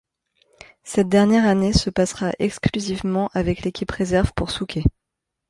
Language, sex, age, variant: French, female, 30-39, Français de métropole